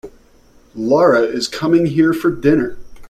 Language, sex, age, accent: English, male, 40-49, United States English